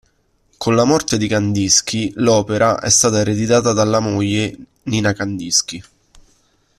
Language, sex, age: Italian, male, 19-29